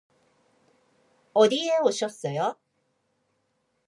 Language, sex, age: Korean, female, 50-59